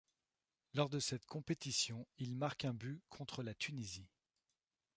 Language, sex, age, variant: French, male, 30-39, Français de métropole